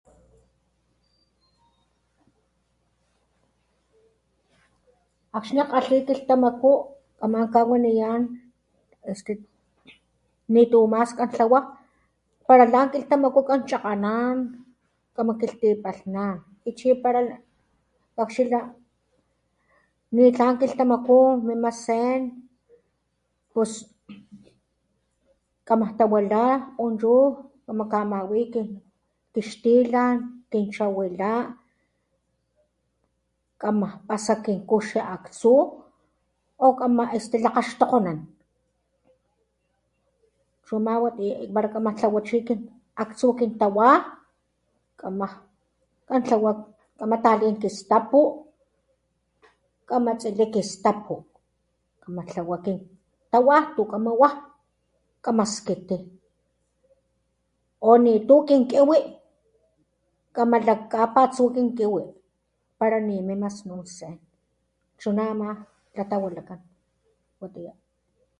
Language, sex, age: Papantla Totonac, female, 40-49